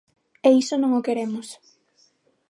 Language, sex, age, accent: Galician, female, under 19, Normativo (estándar); Neofalante